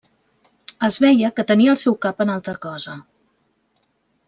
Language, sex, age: Catalan, female, 40-49